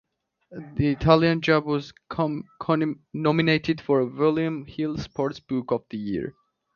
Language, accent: English, United States English